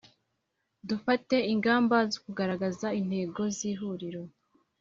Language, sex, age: Kinyarwanda, female, 19-29